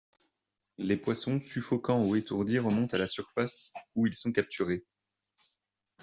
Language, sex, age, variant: French, male, 30-39, Français de métropole